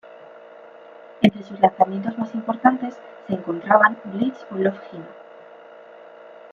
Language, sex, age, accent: Spanish, female, 19-29, España: Norte peninsular (Asturias, Castilla y León, Cantabria, País Vasco, Navarra, Aragón, La Rioja, Guadalajara, Cuenca)